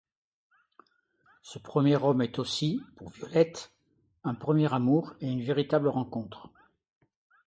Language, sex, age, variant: French, male, 70-79, Français de métropole